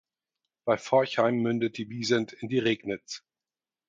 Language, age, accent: German, 40-49, Deutschland Deutsch